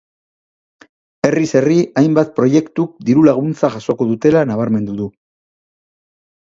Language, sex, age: Basque, male, 50-59